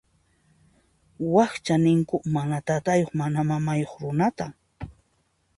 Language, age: Puno Quechua, 50-59